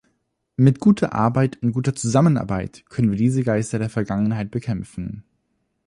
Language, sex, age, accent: German, male, 19-29, Deutschland Deutsch